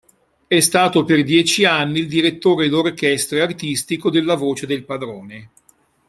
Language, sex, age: Italian, male, 60-69